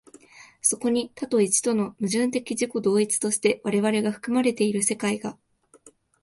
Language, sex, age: Japanese, female, 19-29